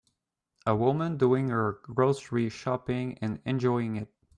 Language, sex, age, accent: English, male, 19-29, Canadian English